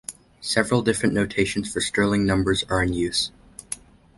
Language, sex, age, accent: English, male, under 19, United States English